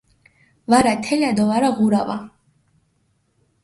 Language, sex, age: Mingrelian, female, 19-29